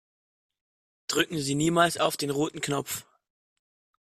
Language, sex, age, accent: German, male, under 19, Deutschland Deutsch